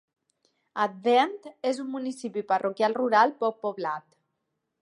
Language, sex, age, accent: Catalan, female, 40-49, valencià